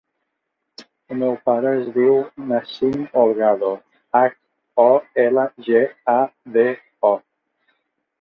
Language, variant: Catalan, Central